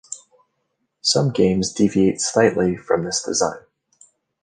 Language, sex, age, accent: English, male, 30-39, United States English